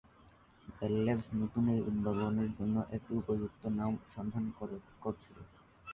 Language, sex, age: Bengali, male, 19-29